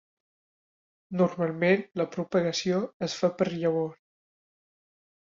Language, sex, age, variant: Catalan, male, 19-29, Septentrional